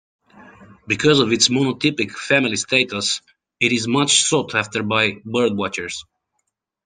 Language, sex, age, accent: English, male, 30-39, United States English